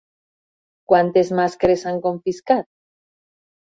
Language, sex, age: Catalan, female, 50-59